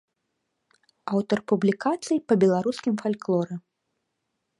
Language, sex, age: Belarusian, female, 19-29